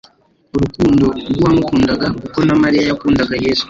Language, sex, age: Kinyarwanda, male, under 19